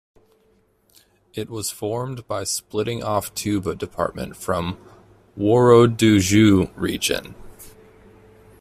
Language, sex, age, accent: English, male, 19-29, United States English